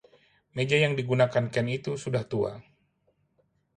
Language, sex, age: Indonesian, male, 40-49